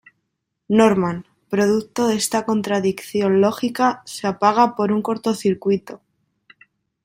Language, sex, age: Spanish, female, 19-29